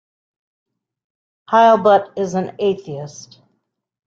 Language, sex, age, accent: English, female, 50-59, United States English